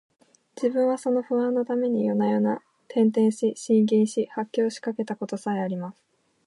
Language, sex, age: Japanese, female, 19-29